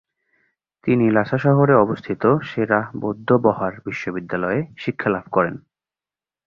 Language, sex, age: Bengali, male, 19-29